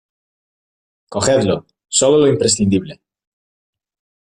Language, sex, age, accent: Spanish, male, 30-39, España: Norte peninsular (Asturias, Castilla y León, Cantabria, País Vasco, Navarra, Aragón, La Rioja, Guadalajara, Cuenca)